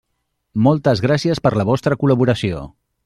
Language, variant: Catalan, Central